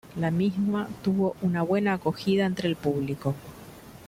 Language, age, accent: Spanish, 50-59, Rioplatense: Argentina, Uruguay, este de Bolivia, Paraguay